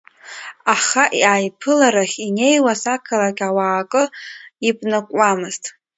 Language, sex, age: Abkhazian, female, under 19